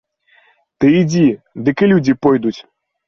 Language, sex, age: Belarusian, male, 19-29